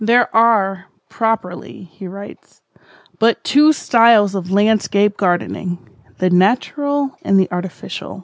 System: none